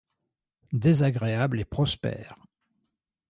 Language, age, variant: French, 50-59, Français de métropole